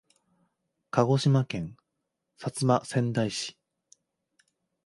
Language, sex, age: Japanese, male, 30-39